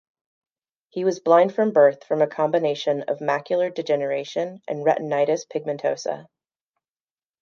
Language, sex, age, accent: English, female, 30-39, United States English